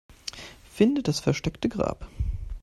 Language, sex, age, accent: German, male, 19-29, Deutschland Deutsch